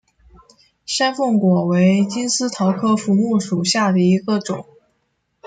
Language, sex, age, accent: Chinese, female, 19-29, 出生地：北京市